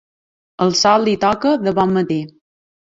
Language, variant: Catalan, Balear